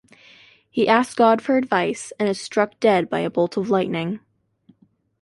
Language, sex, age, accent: English, female, 19-29, United States English